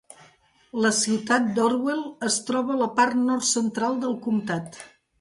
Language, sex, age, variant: Catalan, female, 60-69, Central